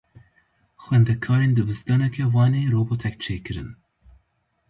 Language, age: Kurdish, 19-29